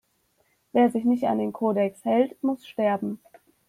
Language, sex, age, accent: German, female, 19-29, Deutschland Deutsch